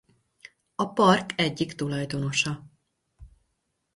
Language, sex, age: Hungarian, female, 40-49